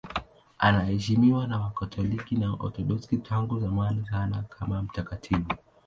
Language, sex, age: Swahili, male, 19-29